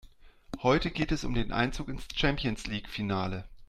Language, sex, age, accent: German, male, 40-49, Deutschland Deutsch